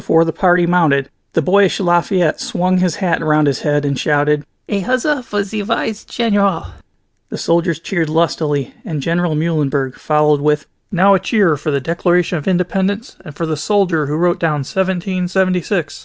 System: none